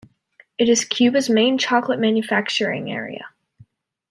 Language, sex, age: English, female, under 19